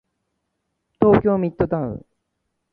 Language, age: Japanese, 19-29